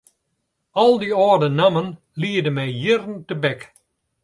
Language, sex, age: Western Frisian, male, 70-79